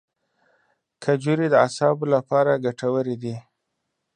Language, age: Pashto, 19-29